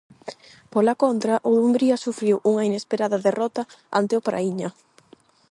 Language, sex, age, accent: Galician, female, 19-29, Atlántico (seseo e gheada); Normativo (estándar); Neofalante